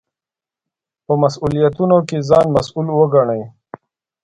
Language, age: Pashto, 40-49